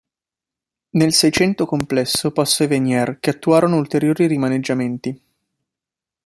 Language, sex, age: Italian, male, 19-29